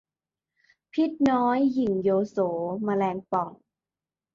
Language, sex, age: Thai, female, 19-29